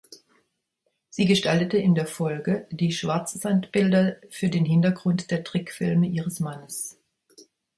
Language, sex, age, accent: German, female, 60-69, Deutschland Deutsch